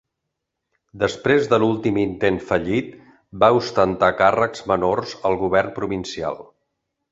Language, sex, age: Catalan, male, 60-69